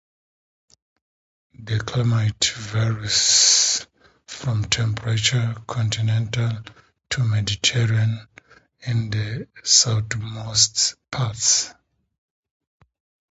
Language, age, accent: English, 40-49, Southern African (South Africa, Zimbabwe, Namibia)